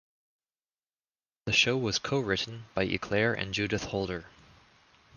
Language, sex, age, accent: English, male, 30-39, United States English